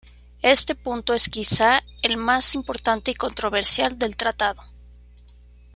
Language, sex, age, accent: Spanish, female, 30-39, México